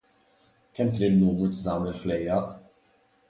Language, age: Maltese, 19-29